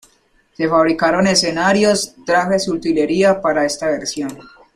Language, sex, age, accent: Spanish, male, under 19, Andino-Pacífico: Colombia, Perú, Ecuador, oeste de Bolivia y Venezuela andina